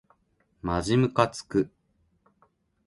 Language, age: Japanese, 40-49